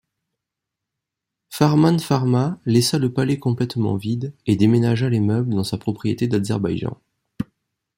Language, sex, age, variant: French, male, 30-39, Français de métropole